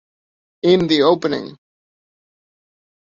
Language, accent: English, Canadian English